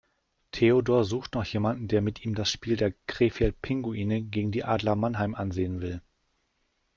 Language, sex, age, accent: German, male, 40-49, Deutschland Deutsch